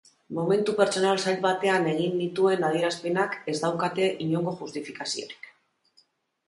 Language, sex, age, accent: Basque, female, 50-59, Mendebalekoa (Araba, Bizkaia, Gipuzkoako mendebaleko herri batzuk)